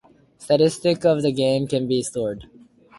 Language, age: English, under 19